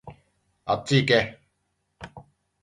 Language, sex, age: Japanese, male, 40-49